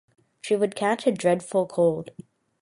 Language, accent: English, United States English